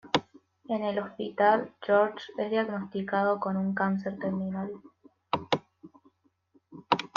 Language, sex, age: Spanish, female, 19-29